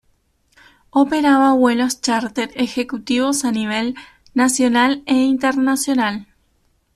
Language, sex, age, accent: Spanish, female, 19-29, Rioplatense: Argentina, Uruguay, este de Bolivia, Paraguay